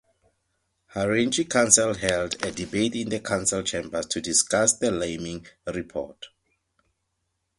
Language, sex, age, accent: English, male, 30-39, Southern African (South Africa, Zimbabwe, Namibia)